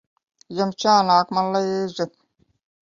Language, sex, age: Latvian, female, 50-59